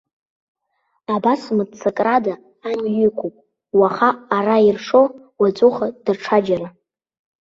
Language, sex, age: Abkhazian, female, under 19